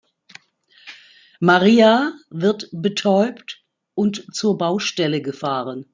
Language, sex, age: German, female, 50-59